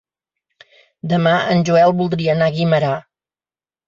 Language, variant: Catalan, Central